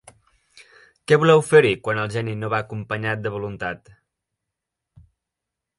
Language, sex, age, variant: Catalan, male, 19-29, Central